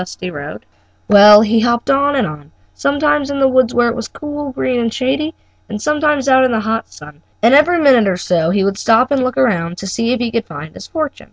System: none